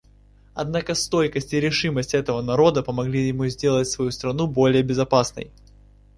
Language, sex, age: Russian, male, 19-29